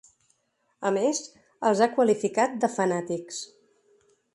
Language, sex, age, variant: Catalan, female, 40-49, Central